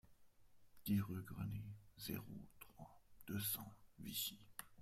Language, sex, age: French, male, 40-49